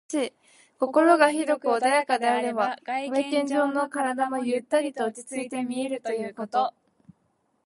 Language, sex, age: Japanese, female, 19-29